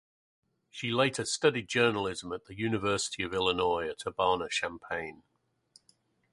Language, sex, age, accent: English, male, 50-59, England English